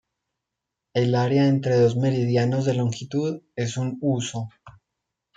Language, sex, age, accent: Spanish, male, 30-39, Caribe: Cuba, Venezuela, Puerto Rico, República Dominicana, Panamá, Colombia caribeña, México caribeño, Costa del golfo de México